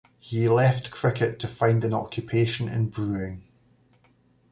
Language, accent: English, Scottish English